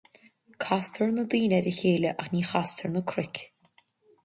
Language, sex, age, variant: Irish, female, 30-39, Gaeilge Chonnacht